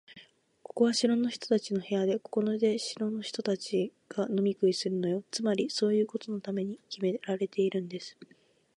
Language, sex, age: Japanese, female, 19-29